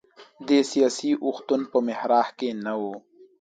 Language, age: Pashto, 19-29